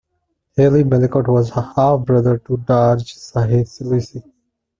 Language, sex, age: English, male, 19-29